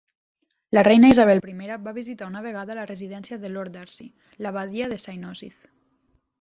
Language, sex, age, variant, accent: Catalan, female, 19-29, Nord-Occidental, Tortosí